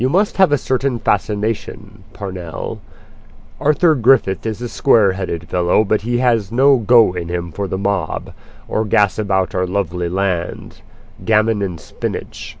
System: none